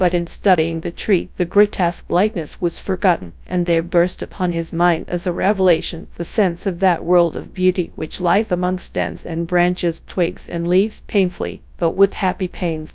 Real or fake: fake